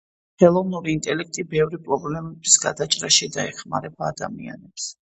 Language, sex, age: Georgian, female, 50-59